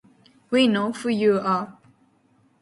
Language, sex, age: English, female, under 19